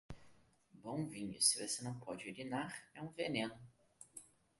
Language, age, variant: Portuguese, 19-29, Portuguese (Brasil)